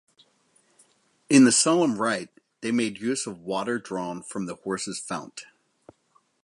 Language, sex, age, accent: English, male, 50-59, United States English